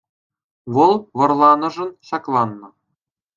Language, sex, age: Chuvash, male, 19-29